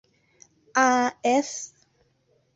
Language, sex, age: Thai, female, under 19